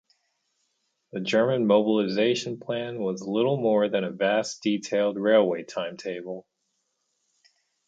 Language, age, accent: English, 30-39, United States English